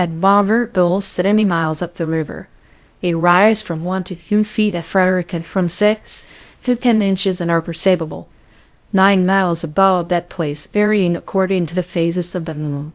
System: TTS, VITS